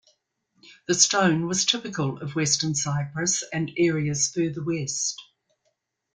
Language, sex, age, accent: English, female, 60-69, New Zealand English